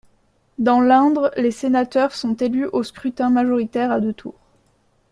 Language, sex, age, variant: French, female, 19-29, Français de métropole